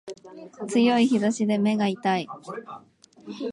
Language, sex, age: Japanese, female, 19-29